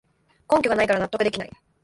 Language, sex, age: Japanese, female, under 19